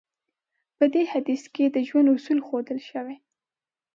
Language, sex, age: Pashto, female, 19-29